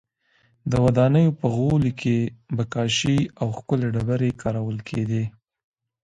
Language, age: Pashto, 19-29